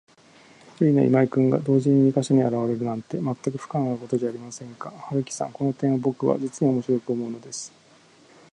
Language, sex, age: Japanese, male, 40-49